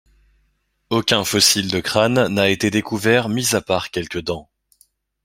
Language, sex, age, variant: French, male, 19-29, Français de métropole